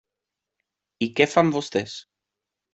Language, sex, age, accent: Catalan, male, 30-39, valencià